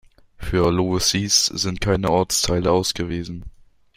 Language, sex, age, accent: German, male, under 19, Deutschland Deutsch